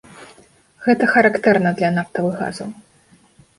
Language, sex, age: Belarusian, female, 19-29